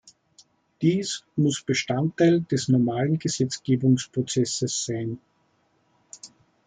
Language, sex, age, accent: German, male, 40-49, Österreichisches Deutsch